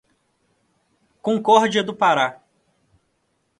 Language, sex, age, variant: Portuguese, male, 30-39, Portuguese (Brasil)